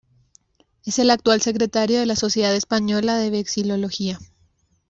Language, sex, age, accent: Spanish, female, 19-29, Caribe: Cuba, Venezuela, Puerto Rico, República Dominicana, Panamá, Colombia caribeña, México caribeño, Costa del golfo de México